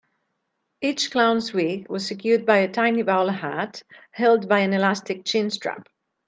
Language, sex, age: English, female, 40-49